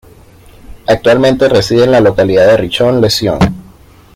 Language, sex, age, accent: Spanish, male, 19-29, Caribe: Cuba, Venezuela, Puerto Rico, República Dominicana, Panamá, Colombia caribeña, México caribeño, Costa del golfo de México